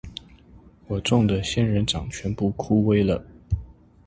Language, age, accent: Chinese, 30-39, 出生地：臺中市